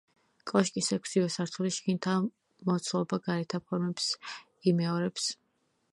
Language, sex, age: Georgian, female, 19-29